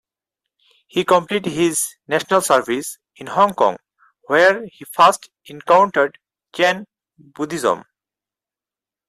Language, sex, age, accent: English, male, 19-29, India and South Asia (India, Pakistan, Sri Lanka); bangladesh